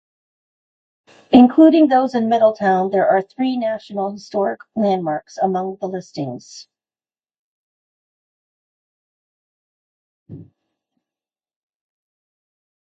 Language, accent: English, United States English